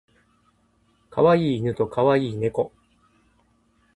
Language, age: Japanese, 50-59